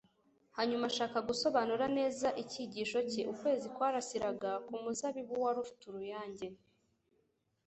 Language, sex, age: Kinyarwanda, female, under 19